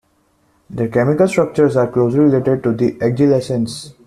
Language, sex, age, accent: English, male, 19-29, India and South Asia (India, Pakistan, Sri Lanka)